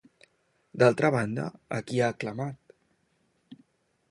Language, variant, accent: Catalan, Central, central